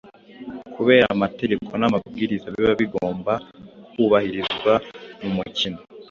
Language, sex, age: Kinyarwanda, male, under 19